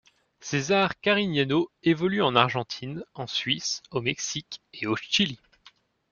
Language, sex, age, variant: French, male, 19-29, Français de métropole